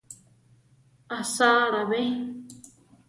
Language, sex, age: Central Tarahumara, female, 30-39